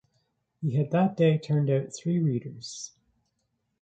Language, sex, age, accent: English, male, 30-39, Canadian English